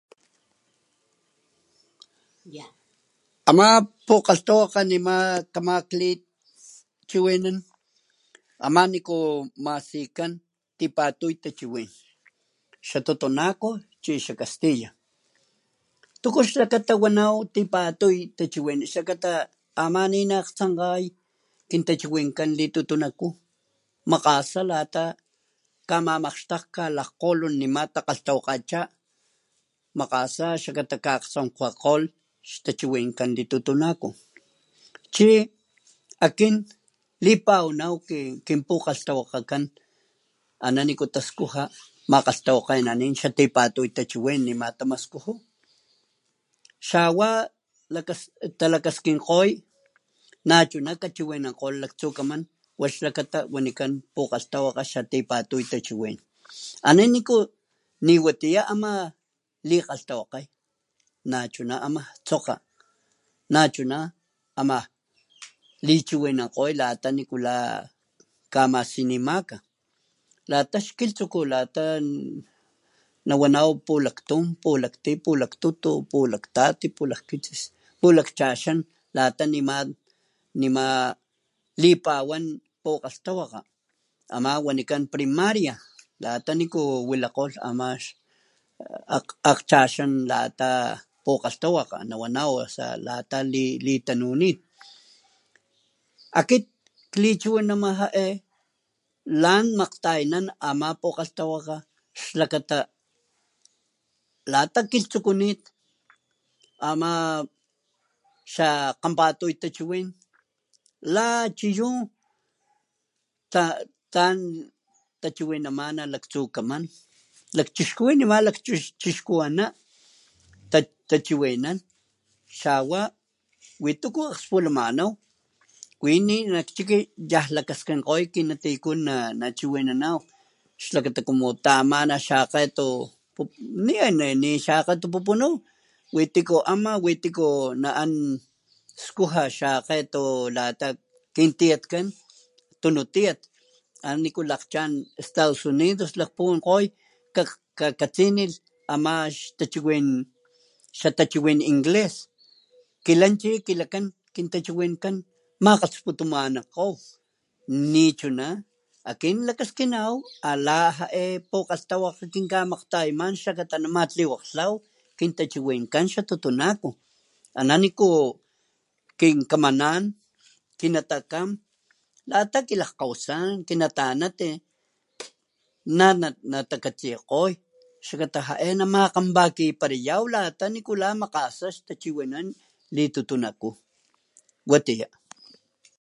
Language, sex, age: Papantla Totonac, male, 60-69